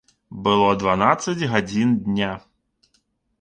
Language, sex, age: Belarusian, male, 30-39